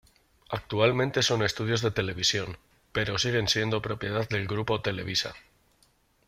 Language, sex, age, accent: Spanish, male, 30-39, España: Norte peninsular (Asturias, Castilla y León, Cantabria, País Vasco, Navarra, Aragón, La Rioja, Guadalajara, Cuenca)